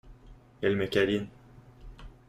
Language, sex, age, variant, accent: French, male, 19-29, Français d'Amérique du Nord, Français du Canada